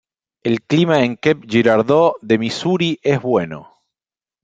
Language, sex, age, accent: Spanish, male, 40-49, Rioplatense: Argentina, Uruguay, este de Bolivia, Paraguay